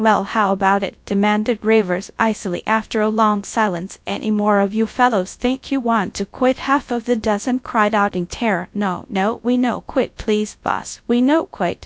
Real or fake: fake